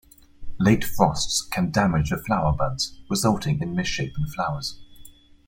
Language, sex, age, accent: English, male, 19-29, England English